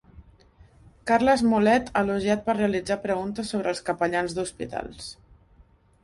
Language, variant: Catalan, Central